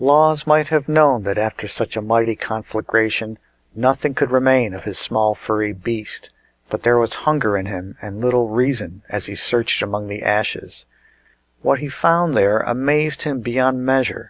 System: none